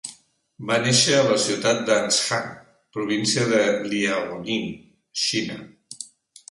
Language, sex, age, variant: Catalan, male, 60-69, Central